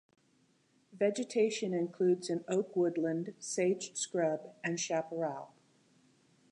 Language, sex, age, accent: English, female, 60-69, United States English